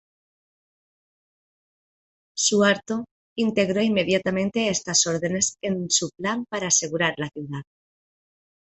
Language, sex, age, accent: Spanish, female, 30-39, España: Centro-Sur peninsular (Madrid, Toledo, Castilla-La Mancha)